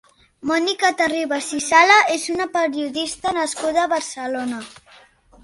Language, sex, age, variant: Catalan, female, under 19, Central